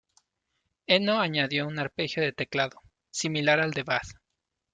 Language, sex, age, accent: Spanish, male, 30-39, México